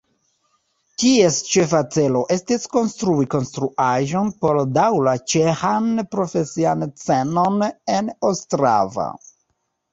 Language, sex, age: Esperanto, male, 40-49